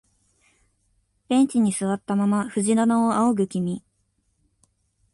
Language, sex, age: Japanese, female, 19-29